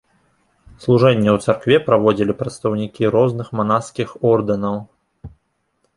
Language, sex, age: Belarusian, male, 19-29